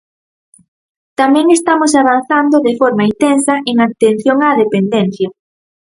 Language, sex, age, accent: Galician, female, under 19, Normativo (estándar)